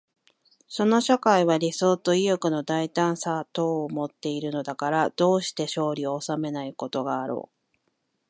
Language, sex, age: Japanese, female, 40-49